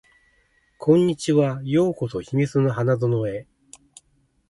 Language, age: Japanese, 60-69